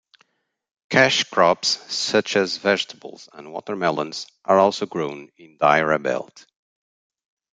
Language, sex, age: English, male, 40-49